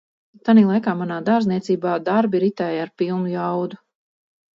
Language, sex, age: Latvian, female, 40-49